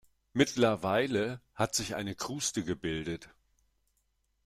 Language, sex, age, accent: German, male, 60-69, Deutschland Deutsch